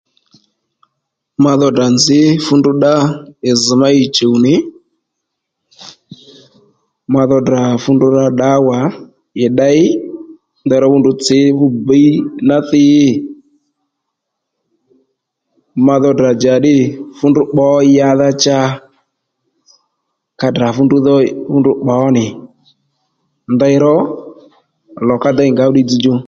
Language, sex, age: Lendu, male, 30-39